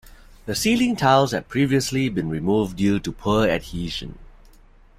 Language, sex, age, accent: English, male, 30-39, Singaporean English